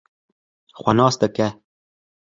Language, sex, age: Kurdish, male, 19-29